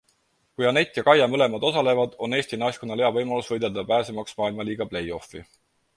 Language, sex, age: Estonian, male, 30-39